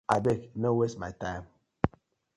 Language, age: Nigerian Pidgin, 40-49